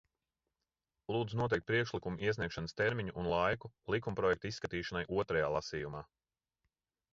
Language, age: Latvian, 30-39